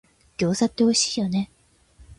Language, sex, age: Japanese, female, 19-29